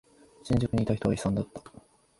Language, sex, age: Japanese, male, 19-29